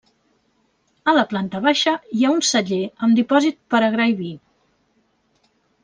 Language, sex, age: Catalan, female, 40-49